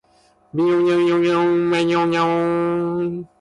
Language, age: English, 19-29